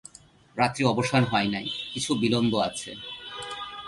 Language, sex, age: Bengali, male, 30-39